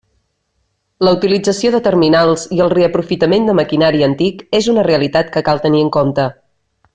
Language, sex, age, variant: Catalan, female, 30-39, Central